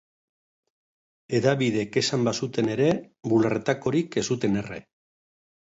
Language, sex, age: Basque, male, 60-69